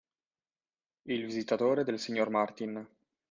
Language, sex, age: Italian, male, 19-29